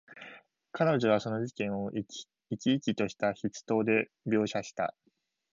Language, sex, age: Japanese, male, 19-29